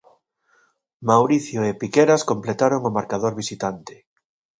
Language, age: Galician, 40-49